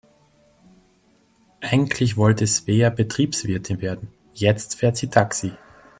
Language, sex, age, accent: German, male, 19-29, Österreichisches Deutsch